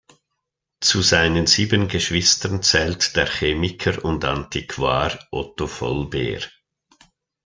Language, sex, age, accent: German, male, 60-69, Schweizerdeutsch